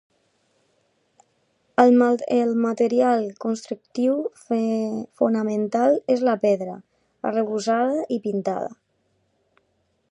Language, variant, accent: Catalan, Central, central